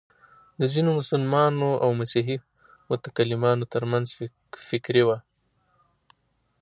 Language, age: Pashto, 30-39